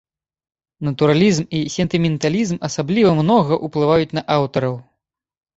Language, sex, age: Belarusian, male, 19-29